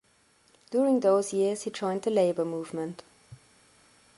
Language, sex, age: English, female, 30-39